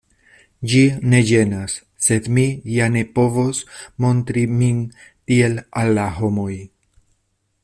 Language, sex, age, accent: Esperanto, male, 40-49, Internacia